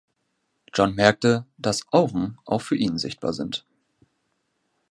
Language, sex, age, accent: German, male, 19-29, Deutschland Deutsch